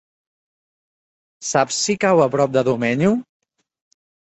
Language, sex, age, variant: Catalan, male, 30-39, Central